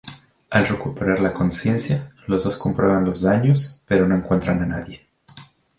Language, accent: Spanish, México